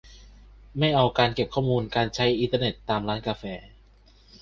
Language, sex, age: Thai, male, 19-29